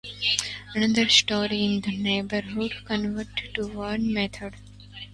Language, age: English, 19-29